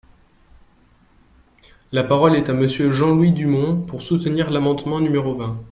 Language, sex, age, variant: French, male, under 19, Français de métropole